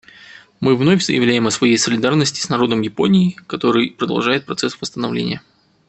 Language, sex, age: Russian, male, 30-39